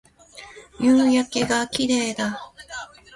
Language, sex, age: Japanese, female, 40-49